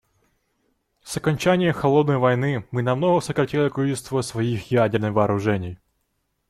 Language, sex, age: Russian, male, 19-29